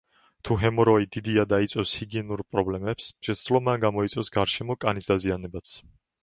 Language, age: Georgian, under 19